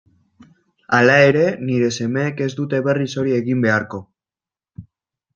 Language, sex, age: Basque, male, 19-29